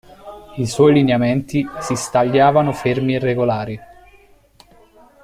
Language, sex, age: Italian, male, 19-29